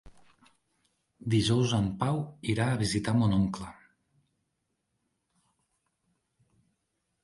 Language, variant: Catalan, Central